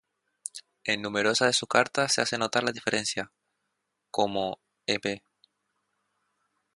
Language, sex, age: Spanish, male, 19-29